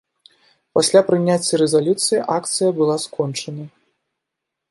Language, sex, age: Belarusian, male, 19-29